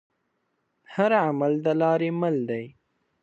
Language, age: Pashto, under 19